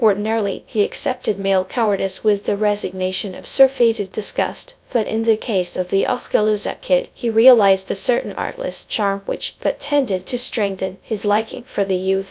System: TTS, GradTTS